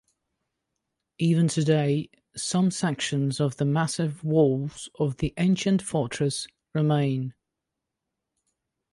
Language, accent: English, England English